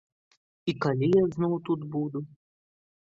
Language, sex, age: Belarusian, male, under 19